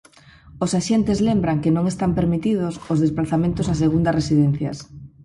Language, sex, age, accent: Galician, female, 40-49, Normativo (estándar)